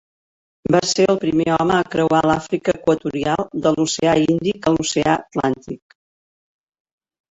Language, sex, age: Catalan, female, 60-69